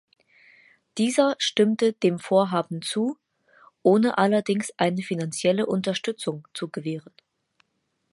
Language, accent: German, Deutschland Deutsch; Hochdeutsch